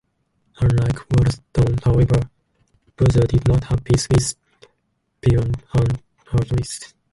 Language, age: English, 19-29